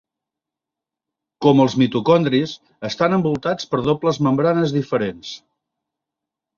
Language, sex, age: Catalan, male, 50-59